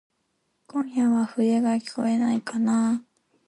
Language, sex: Japanese, female